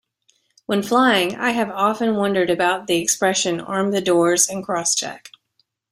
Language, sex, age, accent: English, female, 50-59, United States English